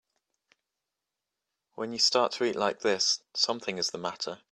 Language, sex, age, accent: English, male, 19-29, England English